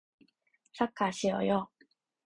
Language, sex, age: Japanese, female, 19-29